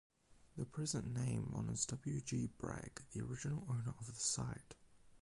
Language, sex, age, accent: English, male, under 19, Australian English; England English; New Zealand English